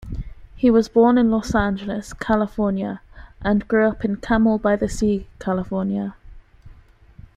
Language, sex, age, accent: English, female, 19-29, England English